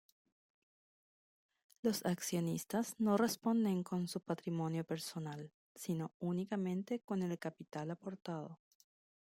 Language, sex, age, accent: Spanish, female, 30-39, Rioplatense: Argentina, Uruguay, este de Bolivia, Paraguay